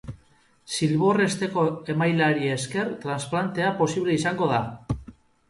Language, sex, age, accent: Basque, male, 40-49, Mendebalekoa (Araba, Bizkaia, Gipuzkoako mendebaleko herri batzuk)